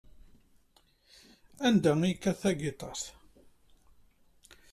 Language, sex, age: Kabyle, male, 40-49